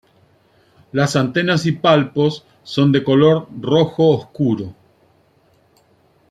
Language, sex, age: Spanish, male, 50-59